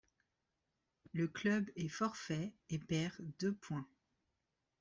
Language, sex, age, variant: French, female, 40-49, Français de métropole